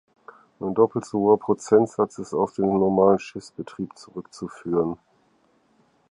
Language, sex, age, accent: German, male, 50-59, Deutschland Deutsch